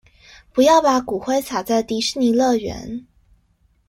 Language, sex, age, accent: Chinese, female, 19-29, 出生地：臺北市